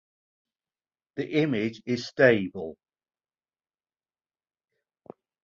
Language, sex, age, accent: English, male, 40-49, England English